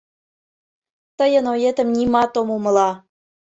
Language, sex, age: Mari, female, 19-29